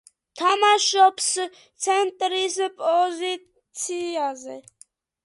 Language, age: Georgian, under 19